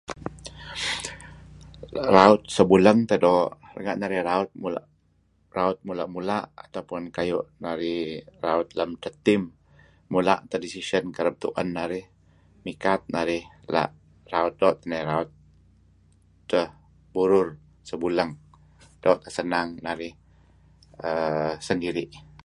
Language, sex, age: Kelabit, male, 50-59